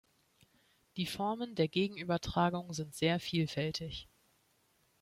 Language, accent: German, Deutschland Deutsch